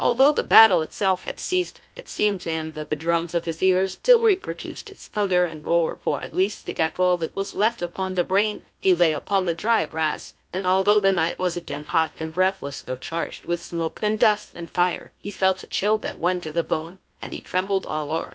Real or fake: fake